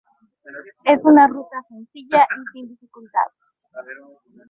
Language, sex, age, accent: Spanish, female, 19-29, México